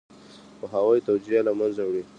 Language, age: Pashto, under 19